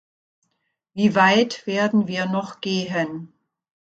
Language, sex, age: German, female, 60-69